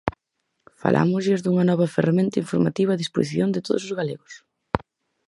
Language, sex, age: Galician, female, 19-29